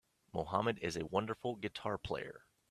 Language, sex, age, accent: English, male, 40-49, United States English